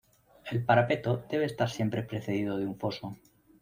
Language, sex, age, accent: Spanish, male, 30-39, España: Centro-Sur peninsular (Madrid, Toledo, Castilla-La Mancha)